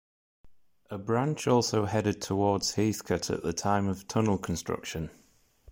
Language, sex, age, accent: English, male, 19-29, England English